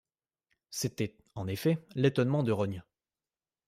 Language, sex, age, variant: French, male, 19-29, Français de métropole